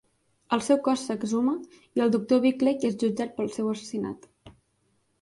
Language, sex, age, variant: Catalan, female, 19-29, Central